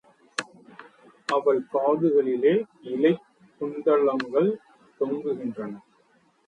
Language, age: Tamil, 19-29